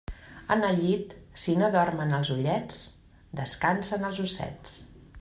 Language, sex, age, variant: Catalan, female, 50-59, Central